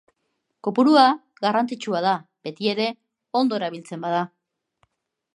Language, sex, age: Basque, female, 50-59